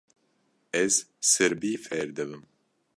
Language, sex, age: Kurdish, male, 19-29